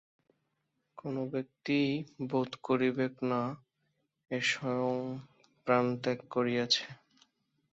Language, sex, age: Bengali, male, 19-29